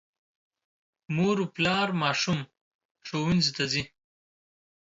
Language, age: Pashto, 19-29